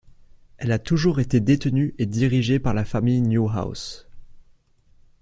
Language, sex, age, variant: French, male, under 19, Français de métropole